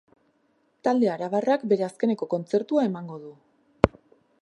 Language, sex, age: Basque, female, 19-29